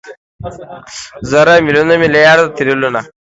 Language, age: Pashto, 19-29